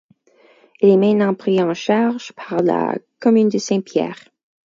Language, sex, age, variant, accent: French, female, 19-29, Français d'Amérique du Nord, Français du Canada